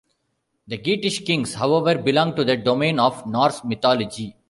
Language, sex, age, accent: English, male, 40-49, India and South Asia (India, Pakistan, Sri Lanka)